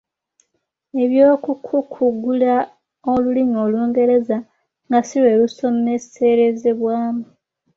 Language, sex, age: Ganda, female, 19-29